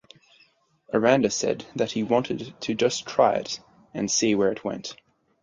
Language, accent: English, Australian English